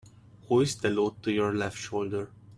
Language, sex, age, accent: English, male, 19-29, England English